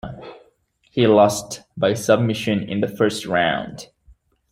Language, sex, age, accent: English, male, 19-29, United States English